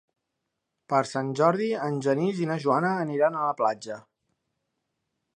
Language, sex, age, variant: Catalan, male, 30-39, Central